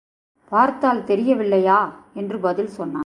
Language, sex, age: Tamil, female, 40-49